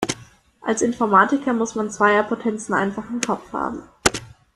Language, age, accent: German, 19-29, Deutschland Deutsch